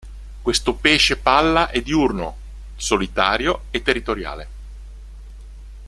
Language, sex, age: Italian, male, 50-59